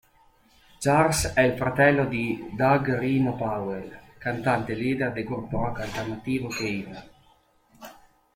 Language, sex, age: Italian, male, 30-39